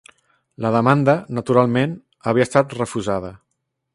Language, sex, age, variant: Catalan, male, 30-39, Central